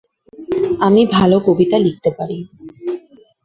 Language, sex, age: Bengali, female, 19-29